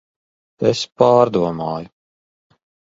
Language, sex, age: Latvian, male, 40-49